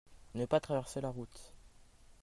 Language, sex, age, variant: French, male, under 19, Français de métropole